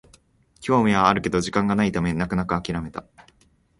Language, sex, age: Japanese, male, 19-29